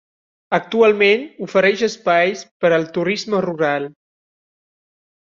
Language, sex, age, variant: Catalan, male, 19-29, Septentrional